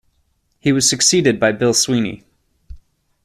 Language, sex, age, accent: English, male, 19-29, United States English